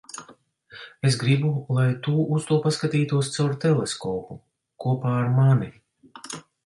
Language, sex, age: Latvian, male, 40-49